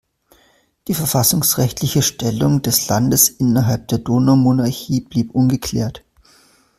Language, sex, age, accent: German, male, 19-29, Deutschland Deutsch